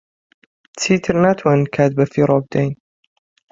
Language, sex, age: Central Kurdish, male, 19-29